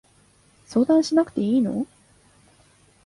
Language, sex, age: Japanese, female, 19-29